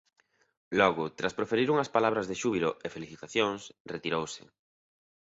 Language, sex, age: Galician, male, 30-39